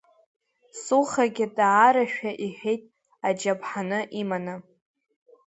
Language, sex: Abkhazian, female